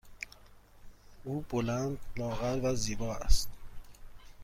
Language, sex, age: Persian, male, 30-39